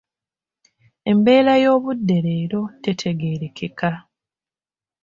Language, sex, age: Ganda, female, 19-29